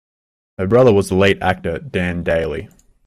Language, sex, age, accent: English, male, 19-29, Australian English